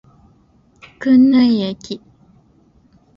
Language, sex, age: Japanese, female, 19-29